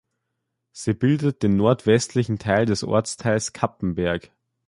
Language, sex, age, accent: German, male, under 19, Österreichisches Deutsch